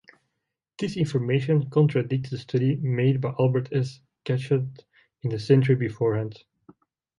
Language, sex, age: English, male, 19-29